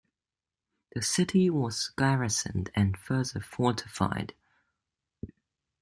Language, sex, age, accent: English, male, under 19, Australian English